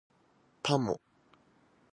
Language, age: Japanese, 19-29